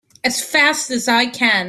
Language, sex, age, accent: English, female, 40-49, United States English